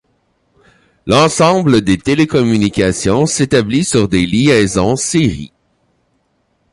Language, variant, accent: French, Français d'Amérique du Nord, Français du Canada